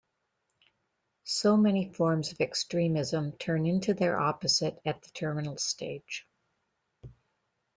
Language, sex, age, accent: English, female, 50-59, United States English